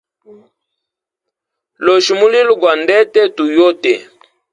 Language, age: Hemba, 19-29